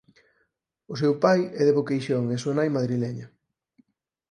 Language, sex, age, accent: Galician, male, 30-39, Normativo (estándar)